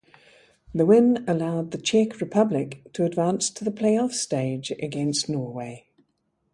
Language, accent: English, New Zealand English